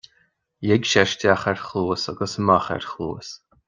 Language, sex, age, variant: Irish, male, 30-39, Gaeilge Chonnacht